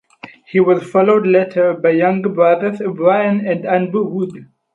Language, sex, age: English, male, 19-29